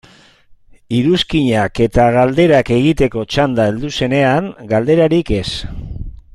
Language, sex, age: Basque, male, 60-69